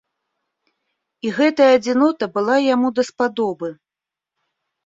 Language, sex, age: Belarusian, female, 40-49